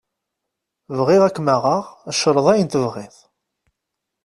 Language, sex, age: Kabyle, male, 30-39